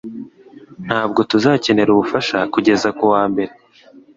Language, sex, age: Kinyarwanda, male, under 19